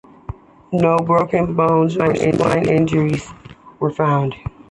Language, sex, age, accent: English, female, 30-39, United States English